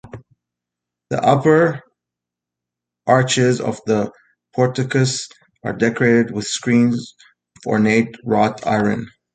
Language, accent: English, United States English